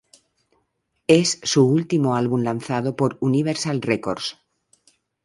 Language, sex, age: Spanish, female, 50-59